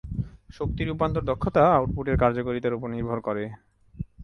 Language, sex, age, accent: Bengali, male, 19-29, Native